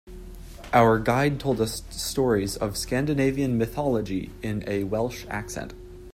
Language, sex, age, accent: English, male, 19-29, United States English